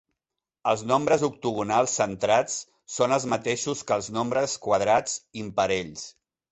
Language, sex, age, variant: Catalan, male, 40-49, Central